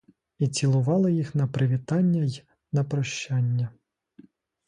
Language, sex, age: Ukrainian, male, 30-39